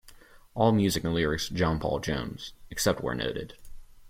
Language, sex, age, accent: English, male, 19-29, United States English